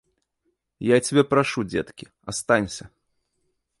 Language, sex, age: Belarusian, male, 30-39